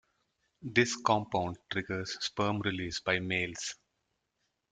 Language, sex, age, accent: English, male, 30-39, India and South Asia (India, Pakistan, Sri Lanka)